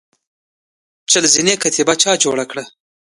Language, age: Pashto, 19-29